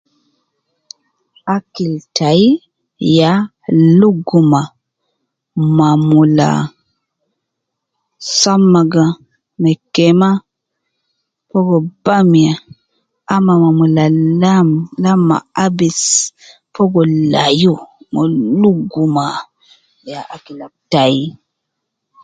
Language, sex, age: Nubi, female, 30-39